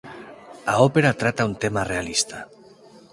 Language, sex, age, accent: Galician, male, 19-29, Normativo (estándar)